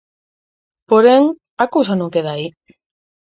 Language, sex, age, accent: Galician, female, 30-39, Central (gheada); Normativo (estándar)